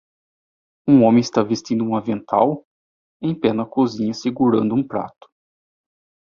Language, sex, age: Portuguese, male, 19-29